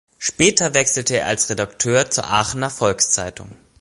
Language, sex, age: German, male, 19-29